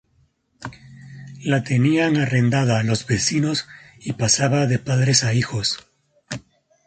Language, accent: Spanish, España: Centro-Sur peninsular (Madrid, Toledo, Castilla-La Mancha)